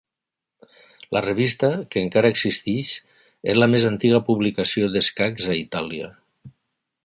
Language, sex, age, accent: Catalan, male, 60-69, valencià